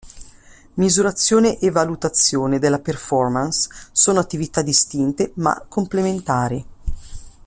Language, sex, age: Italian, female, 50-59